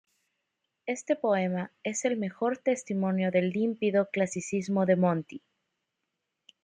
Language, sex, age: Spanish, female, 19-29